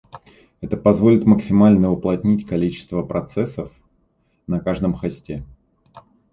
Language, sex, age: Russian, male, 30-39